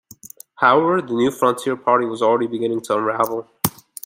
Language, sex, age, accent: English, male, 19-29, United States English